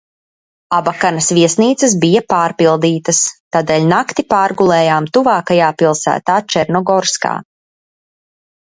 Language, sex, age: Latvian, female, 30-39